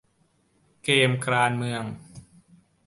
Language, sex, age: Thai, male, 19-29